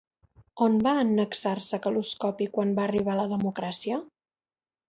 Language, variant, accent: Catalan, Central, central